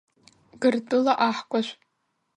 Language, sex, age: Abkhazian, female, under 19